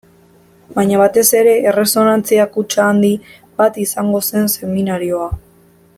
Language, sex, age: Basque, female, 19-29